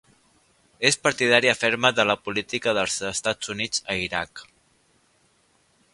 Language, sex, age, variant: Catalan, male, 40-49, Central